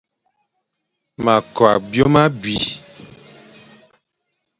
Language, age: Fang, 40-49